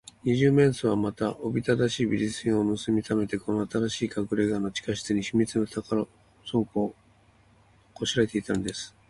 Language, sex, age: Japanese, male, 50-59